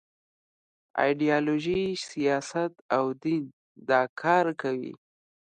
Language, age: Pashto, 30-39